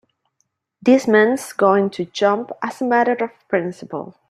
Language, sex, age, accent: English, female, 30-39, Canadian English